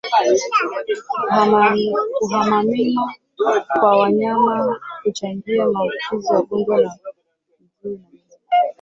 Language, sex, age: Swahili, female, 19-29